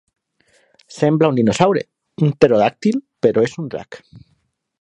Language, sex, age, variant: Catalan, male, 40-49, Valencià meridional